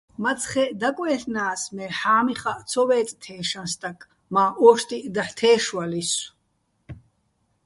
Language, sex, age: Bats, female, 30-39